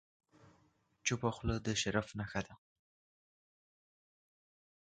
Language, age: Pashto, under 19